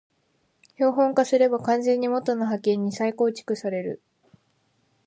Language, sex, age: Japanese, female, 19-29